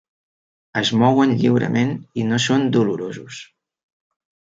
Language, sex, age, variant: Catalan, male, 30-39, Central